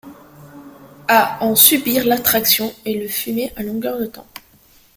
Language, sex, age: French, female, 19-29